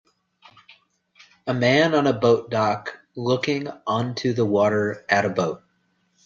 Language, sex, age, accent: English, male, 40-49, United States English